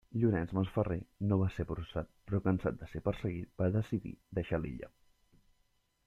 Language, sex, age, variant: Catalan, male, 19-29, Central